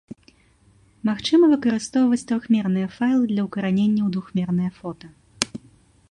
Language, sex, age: Belarusian, female, 19-29